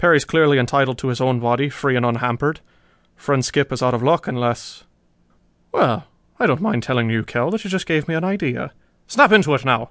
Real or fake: real